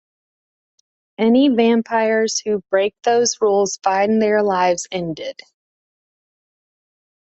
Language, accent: English, United States English